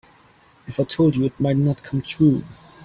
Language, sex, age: English, male, 19-29